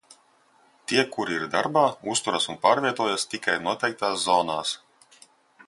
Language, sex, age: Latvian, male, 30-39